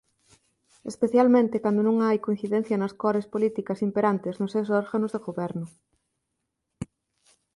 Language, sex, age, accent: Galician, female, 30-39, Atlántico (seseo e gheada)